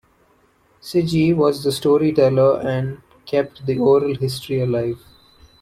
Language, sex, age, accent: English, male, 19-29, India and South Asia (India, Pakistan, Sri Lanka)